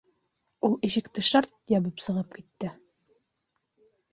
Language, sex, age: Bashkir, female, 19-29